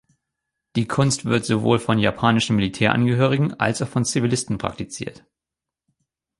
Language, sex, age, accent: German, male, 30-39, Deutschland Deutsch